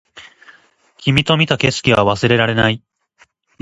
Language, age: Japanese, 19-29